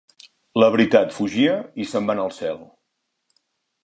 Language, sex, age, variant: Catalan, male, 40-49, Nord-Occidental